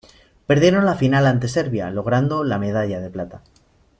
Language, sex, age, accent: Spanish, male, 30-39, España: Norte peninsular (Asturias, Castilla y León, Cantabria, País Vasco, Navarra, Aragón, La Rioja, Guadalajara, Cuenca)